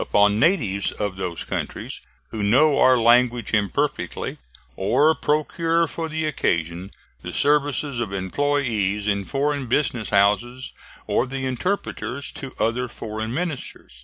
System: none